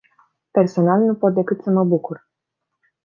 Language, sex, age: Romanian, female, 19-29